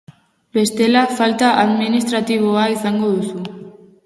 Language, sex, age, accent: Basque, female, under 19, Mendebalekoa (Araba, Bizkaia, Gipuzkoako mendebaleko herri batzuk)